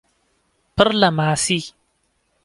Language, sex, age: Central Kurdish, male, 19-29